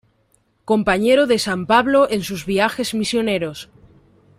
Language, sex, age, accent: Spanish, female, 19-29, España: Centro-Sur peninsular (Madrid, Toledo, Castilla-La Mancha)